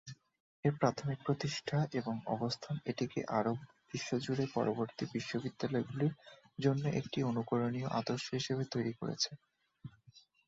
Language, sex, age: Bengali, male, 19-29